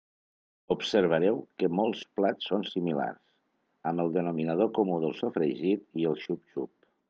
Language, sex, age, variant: Catalan, male, 60-69, Nord-Occidental